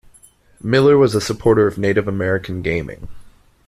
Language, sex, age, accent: English, male, 19-29, United States English